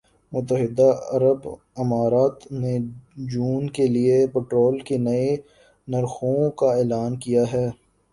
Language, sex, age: Urdu, male, 19-29